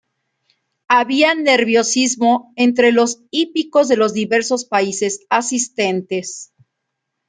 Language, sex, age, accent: Spanish, female, 40-49, México